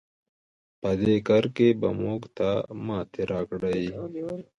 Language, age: Pashto, 19-29